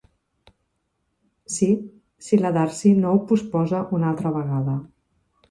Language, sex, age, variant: Catalan, female, 50-59, Central